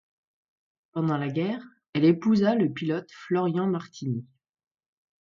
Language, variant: French, Français de métropole